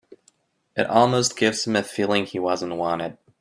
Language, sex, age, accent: English, male, 19-29, United States English